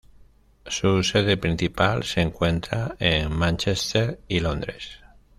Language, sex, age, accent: Spanish, male, 50-59, España: Norte peninsular (Asturias, Castilla y León, Cantabria, País Vasco, Navarra, Aragón, La Rioja, Guadalajara, Cuenca)